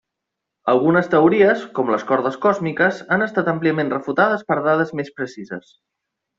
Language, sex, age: Catalan, male, 30-39